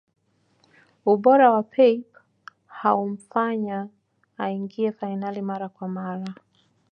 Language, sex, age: Swahili, female, 19-29